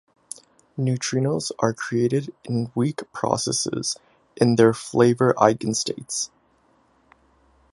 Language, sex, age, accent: English, male, 19-29, Canadian English